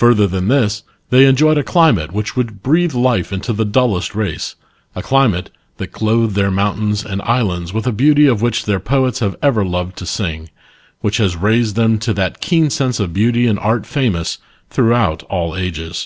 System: none